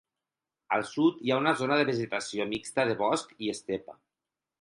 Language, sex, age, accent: Catalan, male, 40-49, valencià